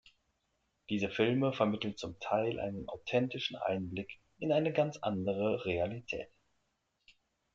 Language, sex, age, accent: German, male, 40-49, Deutschland Deutsch